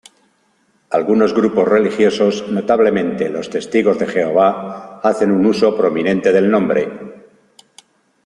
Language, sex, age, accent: Spanish, male, 50-59, España: Norte peninsular (Asturias, Castilla y León, Cantabria, País Vasco, Navarra, Aragón, La Rioja, Guadalajara, Cuenca)